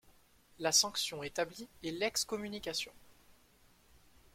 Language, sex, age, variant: French, male, 19-29, Français de métropole